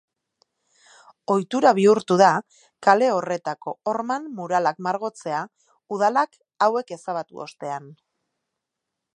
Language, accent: Basque, Erdialdekoa edo Nafarra (Gipuzkoa, Nafarroa)